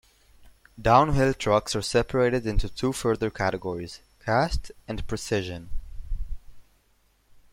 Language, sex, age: English, male, under 19